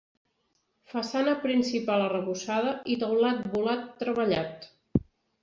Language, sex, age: Catalan, female, 40-49